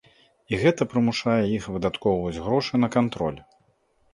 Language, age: Belarusian, 30-39